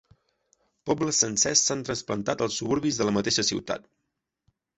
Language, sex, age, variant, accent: Catalan, male, 19-29, Central, gironí; Garrotxi